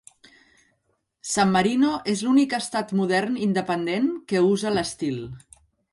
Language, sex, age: Catalan, female, 50-59